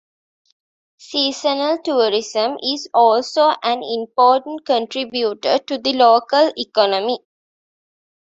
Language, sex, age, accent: English, female, 19-29, India and South Asia (India, Pakistan, Sri Lanka)